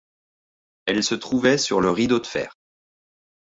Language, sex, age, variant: French, male, 30-39, Français de métropole